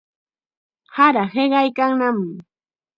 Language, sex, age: Chiquián Ancash Quechua, female, 19-29